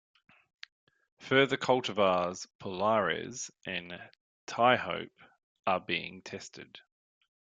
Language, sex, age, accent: English, male, 30-39, Australian English